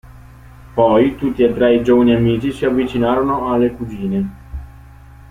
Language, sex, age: Italian, male, 19-29